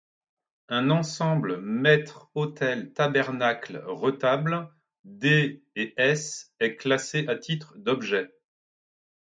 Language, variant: French, Français de métropole